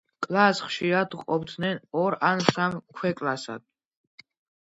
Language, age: Georgian, under 19